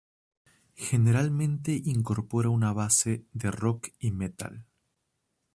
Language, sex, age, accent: Spanish, male, 30-39, Andino-Pacífico: Colombia, Perú, Ecuador, oeste de Bolivia y Venezuela andina